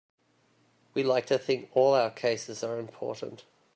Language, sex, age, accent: English, male, 30-39, Australian English